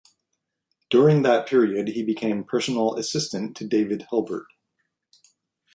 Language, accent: English, United States English